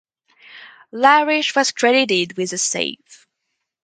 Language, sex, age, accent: English, female, under 19, England English